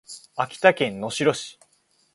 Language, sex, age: Japanese, male, 19-29